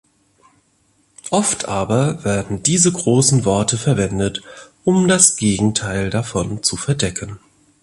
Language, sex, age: German, male, 40-49